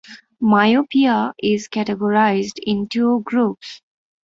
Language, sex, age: English, female, 19-29